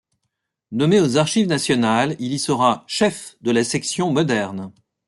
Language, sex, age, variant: French, male, 50-59, Français de métropole